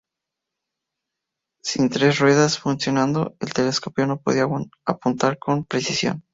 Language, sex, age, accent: Spanish, male, 19-29, México